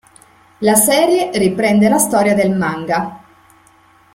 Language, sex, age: Italian, female, 50-59